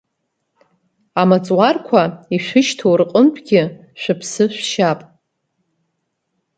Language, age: Abkhazian, 30-39